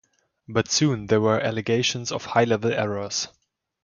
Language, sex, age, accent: English, male, under 19, England English